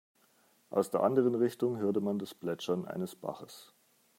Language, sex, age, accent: German, male, 40-49, Deutschland Deutsch